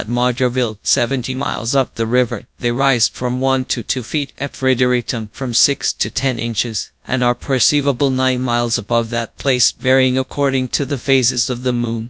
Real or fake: fake